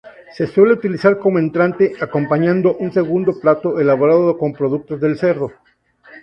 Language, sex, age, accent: Spanish, male, 50-59, México